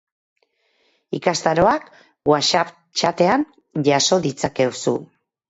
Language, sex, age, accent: Basque, female, 50-59, Mendebalekoa (Araba, Bizkaia, Gipuzkoako mendebaleko herri batzuk)